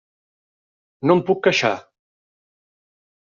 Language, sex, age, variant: Catalan, male, 50-59, Central